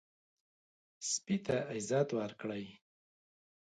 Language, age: Pashto, 30-39